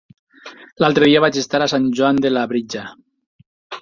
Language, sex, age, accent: Catalan, male, 40-49, valencià